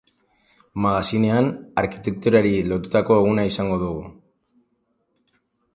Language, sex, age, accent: Basque, female, 40-49, Mendebalekoa (Araba, Bizkaia, Gipuzkoako mendebaleko herri batzuk)